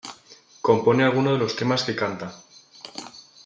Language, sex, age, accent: Spanish, male, 19-29, España: Centro-Sur peninsular (Madrid, Toledo, Castilla-La Mancha)